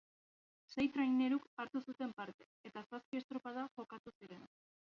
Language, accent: Basque, Erdialdekoa edo Nafarra (Gipuzkoa, Nafarroa)